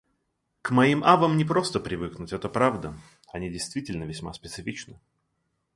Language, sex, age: Russian, male, 30-39